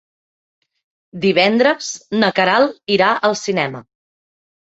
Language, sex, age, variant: Catalan, female, 40-49, Central